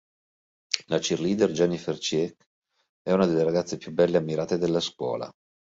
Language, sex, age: Italian, male, 40-49